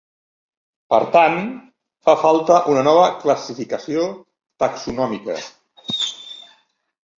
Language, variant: Catalan, Central